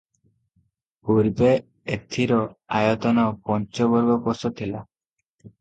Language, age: Odia, 19-29